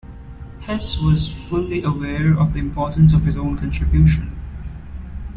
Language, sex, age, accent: English, male, 19-29, India and South Asia (India, Pakistan, Sri Lanka)